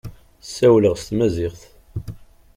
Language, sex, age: Kabyle, male, 40-49